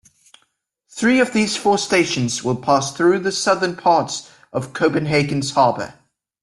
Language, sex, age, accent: English, male, 19-29, England English